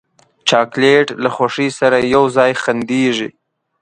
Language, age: Pashto, 19-29